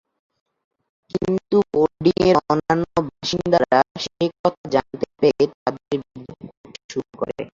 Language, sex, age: Bengali, male, 19-29